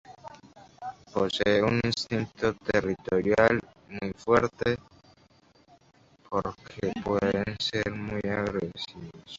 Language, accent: Spanish, España: Norte peninsular (Asturias, Castilla y León, Cantabria, País Vasco, Navarra, Aragón, La Rioja, Guadalajara, Cuenca)